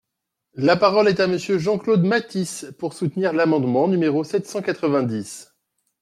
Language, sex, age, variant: French, male, 40-49, Français de métropole